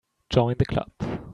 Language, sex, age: English, male, 19-29